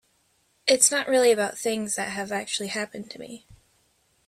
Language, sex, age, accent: English, female, 19-29, United States English